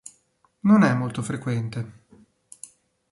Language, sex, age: Italian, male, 40-49